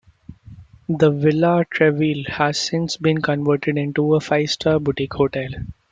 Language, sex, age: English, male, 19-29